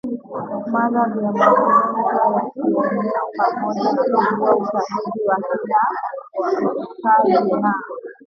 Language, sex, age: Swahili, female, 19-29